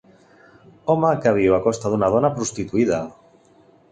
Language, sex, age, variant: Catalan, male, 40-49, Central